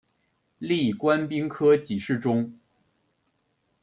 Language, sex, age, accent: Chinese, male, under 19, 出生地：黑龙江省